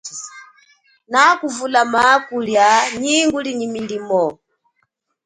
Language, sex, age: Chokwe, female, 30-39